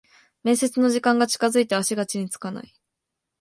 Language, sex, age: Japanese, female, under 19